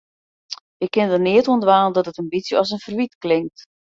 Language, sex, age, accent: Western Frisian, female, 40-49, Wâldfrysk